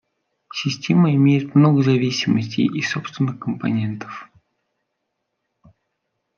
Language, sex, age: Russian, male, 19-29